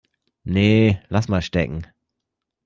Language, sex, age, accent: German, male, 30-39, Deutschland Deutsch